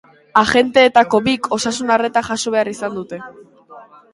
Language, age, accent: Basque, under 19, Mendebalekoa (Araba, Bizkaia, Gipuzkoako mendebaleko herri batzuk)